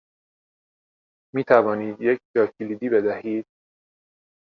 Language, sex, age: Persian, male, 30-39